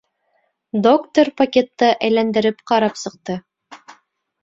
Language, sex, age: Bashkir, female, 19-29